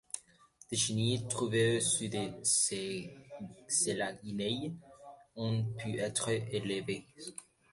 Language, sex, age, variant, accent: French, male, 19-29, Français d'Amérique du Nord, Français du Canada